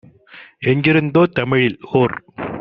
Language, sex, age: Tamil, male, 30-39